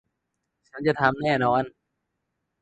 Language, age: Thai, 19-29